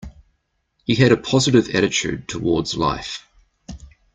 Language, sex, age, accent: English, male, 40-49, New Zealand English